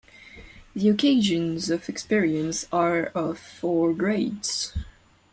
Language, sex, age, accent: English, female, 19-29, United States English